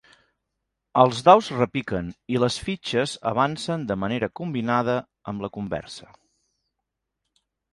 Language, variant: Catalan, Nord-Occidental